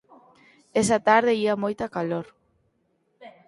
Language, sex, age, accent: Galician, female, 19-29, Central (gheada)